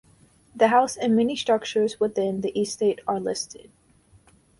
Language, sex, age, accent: English, female, 19-29, United States English